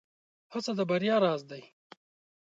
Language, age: Pashto, 19-29